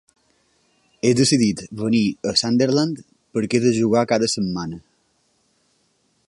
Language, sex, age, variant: Catalan, male, 19-29, Balear